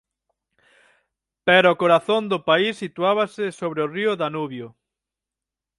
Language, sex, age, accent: Galician, male, 30-39, Atlántico (seseo e gheada); Central (gheada); Normativo (estándar)